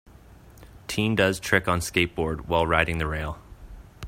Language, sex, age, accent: English, male, 19-29, Canadian English